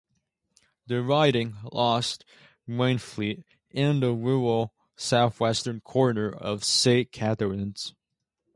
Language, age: English, under 19